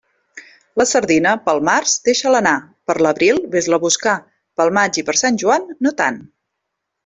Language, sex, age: Catalan, female, 40-49